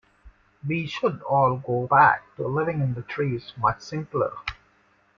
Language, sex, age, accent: English, male, 30-39, India and South Asia (India, Pakistan, Sri Lanka)